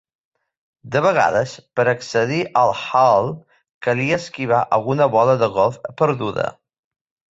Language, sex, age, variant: Catalan, male, 40-49, Central